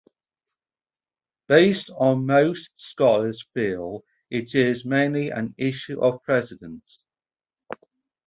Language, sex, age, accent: English, male, 40-49, England English